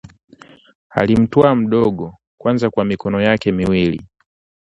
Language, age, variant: Swahili, 19-29, Kiswahili cha Bara ya Tanzania